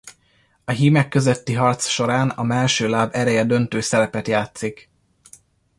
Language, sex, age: Hungarian, male, 19-29